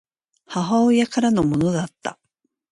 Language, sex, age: Japanese, female, 40-49